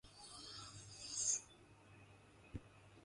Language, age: English, 19-29